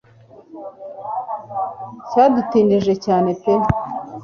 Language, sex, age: Kinyarwanda, female, 40-49